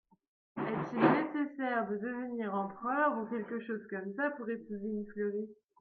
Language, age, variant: French, 19-29, Français de métropole